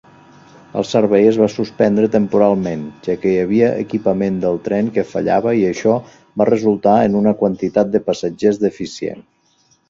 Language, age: Catalan, 40-49